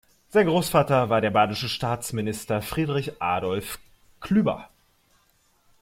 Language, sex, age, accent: German, male, 19-29, Deutschland Deutsch